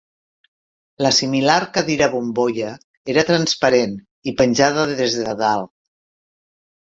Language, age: Catalan, 60-69